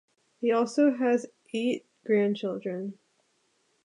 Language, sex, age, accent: English, female, 19-29, United States English